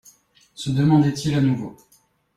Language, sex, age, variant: French, male, 19-29, Français de métropole